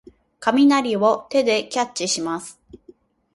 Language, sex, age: Japanese, female, 19-29